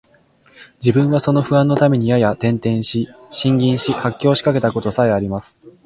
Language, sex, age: Japanese, male, 19-29